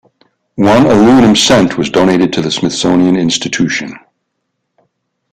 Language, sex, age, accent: English, male, 60-69, United States English